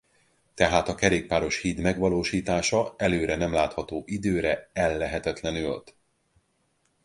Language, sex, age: Hungarian, male, 40-49